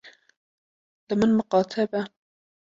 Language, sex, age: Kurdish, female, 19-29